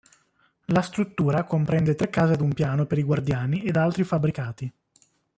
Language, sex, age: Italian, male, 30-39